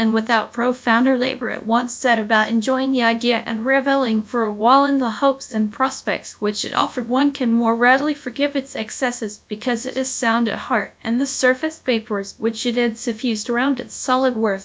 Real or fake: fake